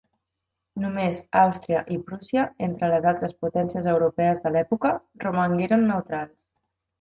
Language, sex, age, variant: Catalan, female, 30-39, Central